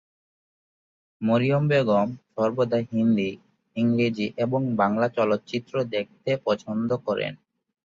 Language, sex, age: Bengali, male, 19-29